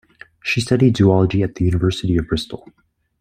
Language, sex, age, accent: English, male, 19-29, Canadian English